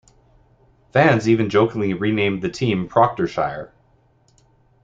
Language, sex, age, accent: English, male, 40-49, Canadian English